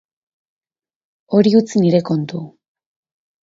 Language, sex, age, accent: Basque, female, 19-29, Erdialdekoa edo Nafarra (Gipuzkoa, Nafarroa)